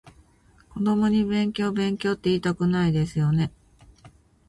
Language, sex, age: Japanese, female, 50-59